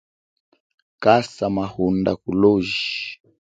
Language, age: Chokwe, 19-29